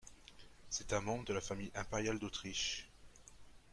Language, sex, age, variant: French, male, 19-29, Français de métropole